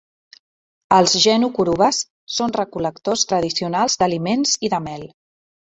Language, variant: Catalan, Central